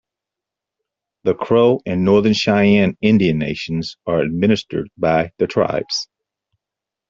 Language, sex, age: English, male, 60-69